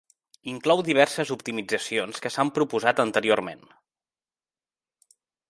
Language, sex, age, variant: Catalan, male, 30-39, Central